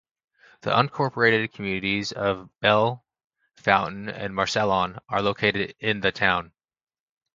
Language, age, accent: English, 19-29, United States English